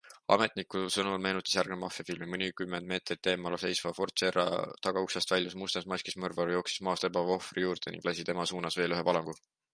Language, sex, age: Estonian, male, 19-29